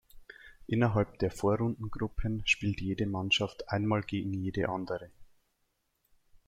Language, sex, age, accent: German, male, 19-29, Deutschland Deutsch